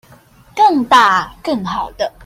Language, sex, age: Chinese, female, 19-29